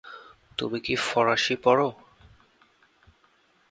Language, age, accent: Bengali, 19-29, প্রমিত